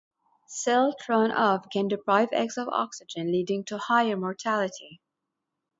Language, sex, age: English, female, 30-39